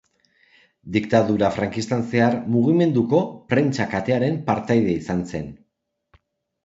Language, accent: Basque, Erdialdekoa edo Nafarra (Gipuzkoa, Nafarroa)